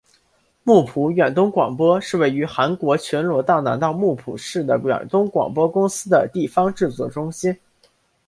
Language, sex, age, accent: Chinese, male, under 19, 出生地：辽宁省